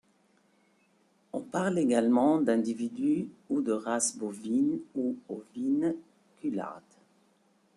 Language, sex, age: French, female, 50-59